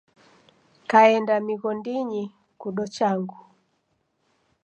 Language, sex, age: Taita, female, 60-69